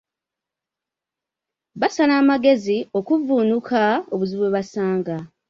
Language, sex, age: Ganda, female, 19-29